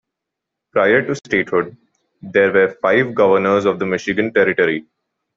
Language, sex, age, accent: English, male, 19-29, India and South Asia (India, Pakistan, Sri Lanka)